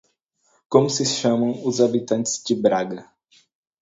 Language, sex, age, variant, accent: Portuguese, male, under 19, Portuguese (Brasil), Paulista